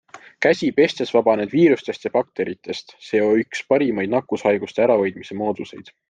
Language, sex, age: Estonian, male, 19-29